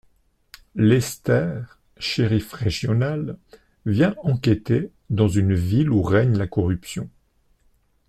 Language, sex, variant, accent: French, male, Français d'Europe, Français de Suisse